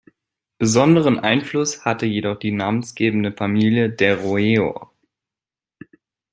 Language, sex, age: German, male, 19-29